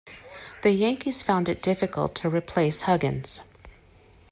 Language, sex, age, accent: English, female, 40-49, United States English